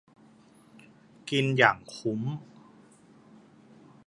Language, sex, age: Thai, male, 19-29